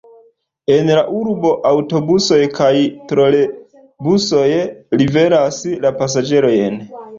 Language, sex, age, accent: Esperanto, male, 30-39, Internacia